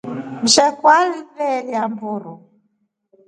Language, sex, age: Rombo, female, 40-49